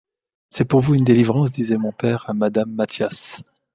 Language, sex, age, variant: French, male, 40-49, Français de métropole